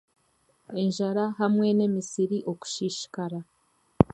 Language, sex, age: Chiga, female, 19-29